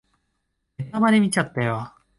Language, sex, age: Japanese, male, 19-29